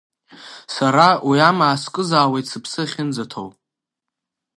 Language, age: Abkhazian, under 19